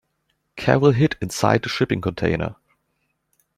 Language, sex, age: English, male, under 19